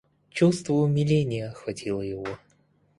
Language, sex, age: Russian, male, 30-39